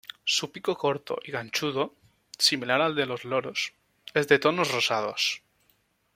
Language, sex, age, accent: Spanish, male, 19-29, España: Sur peninsular (Andalucia, Extremadura, Murcia)